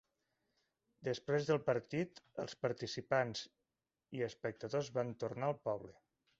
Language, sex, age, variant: Catalan, male, 40-49, Central